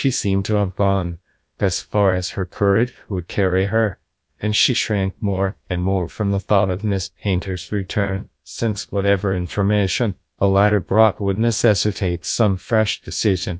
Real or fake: fake